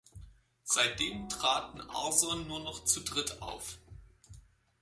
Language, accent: German, Deutschland Deutsch